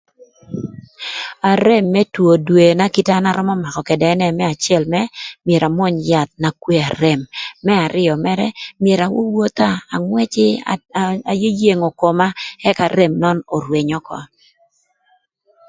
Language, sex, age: Thur, female, 50-59